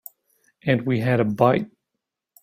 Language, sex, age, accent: English, male, 19-29, United States English